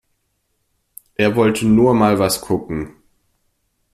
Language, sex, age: German, male, under 19